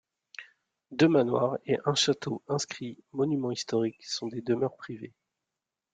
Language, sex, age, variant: French, male, 40-49, Français de métropole